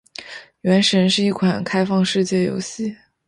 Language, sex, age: Chinese, female, 19-29